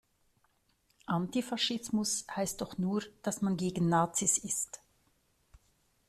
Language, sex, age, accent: German, female, 50-59, Schweizerdeutsch